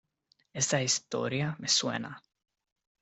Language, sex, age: Spanish, male, 19-29